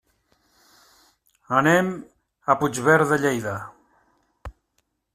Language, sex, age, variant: Catalan, male, 70-79, Central